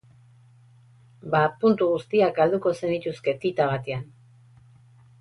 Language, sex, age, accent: Basque, female, 40-49, Erdialdekoa edo Nafarra (Gipuzkoa, Nafarroa)